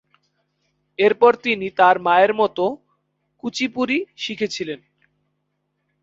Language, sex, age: Bengali, male, 19-29